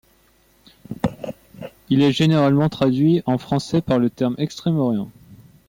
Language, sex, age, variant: French, male, 19-29, Français de métropole